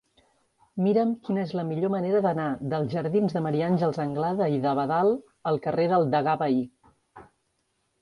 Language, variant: Catalan, Central